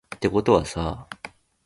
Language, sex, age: Japanese, male, 19-29